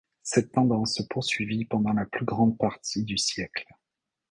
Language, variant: French, Français de métropole